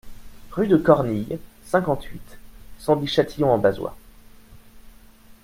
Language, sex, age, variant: French, male, 19-29, Français de métropole